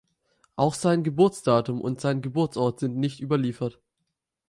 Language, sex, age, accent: German, male, under 19, Deutschland Deutsch